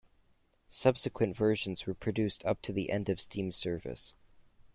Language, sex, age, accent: English, male, 19-29, Canadian English